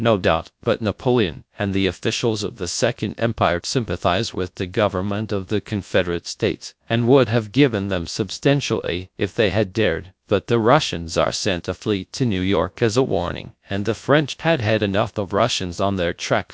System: TTS, GradTTS